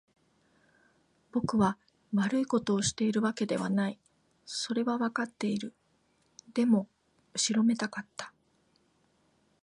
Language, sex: Japanese, female